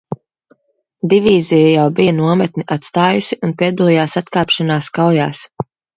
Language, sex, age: Latvian, female, 30-39